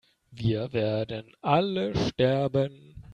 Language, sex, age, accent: German, male, 19-29, Deutschland Deutsch